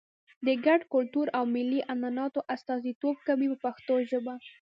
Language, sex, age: Pashto, female, 19-29